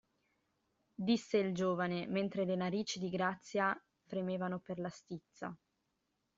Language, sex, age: Italian, female, 19-29